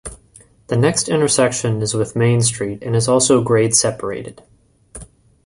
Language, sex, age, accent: English, male, 19-29, United States English